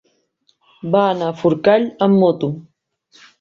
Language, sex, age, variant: Catalan, female, 40-49, Central